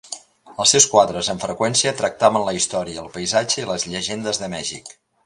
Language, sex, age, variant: Catalan, male, 60-69, Central